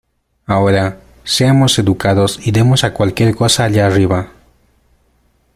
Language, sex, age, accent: Spanish, male, 19-29, Andino-Pacífico: Colombia, Perú, Ecuador, oeste de Bolivia y Venezuela andina